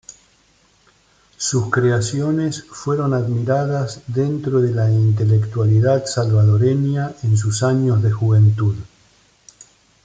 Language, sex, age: Spanish, male, 60-69